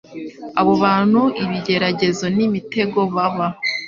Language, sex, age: Kinyarwanda, female, 19-29